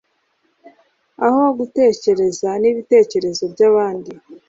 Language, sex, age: Kinyarwanda, male, 40-49